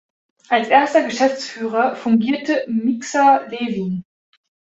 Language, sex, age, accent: German, female, 19-29, Deutschland Deutsch